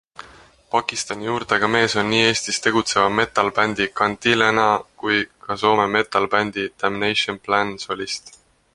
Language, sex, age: Estonian, male, 19-29